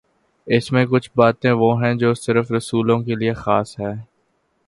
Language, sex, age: Urdu, male, 19-29